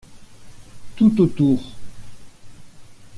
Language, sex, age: French, male, 60-69